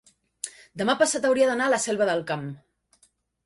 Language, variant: Catalan, Central